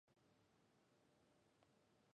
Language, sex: Japanese, female